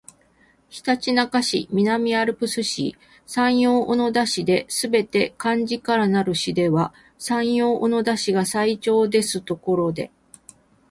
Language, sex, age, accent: Japanese, female, 60-69, 関西